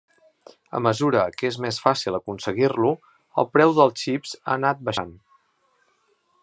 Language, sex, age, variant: Catalan, male, 40-49, Central